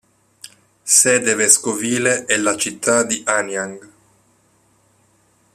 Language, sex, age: Italian, male, 19-29